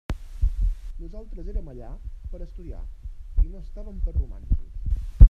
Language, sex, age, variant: Catalan, male, 19-29, Central